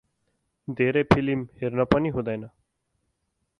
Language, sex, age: Nepali, male, 30-39